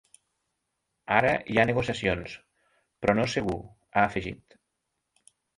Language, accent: Catalan, Lleidatà